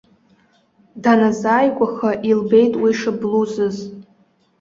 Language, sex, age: Abkhazian, female, under 19